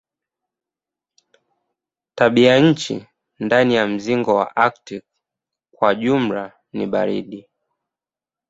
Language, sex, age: Swahili, male, 19-29